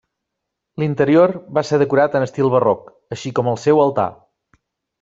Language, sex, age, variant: Catalan, male, 30-39, Nord-Occidental